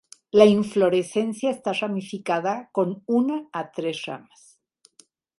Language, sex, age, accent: Spanish, female, 60-69, México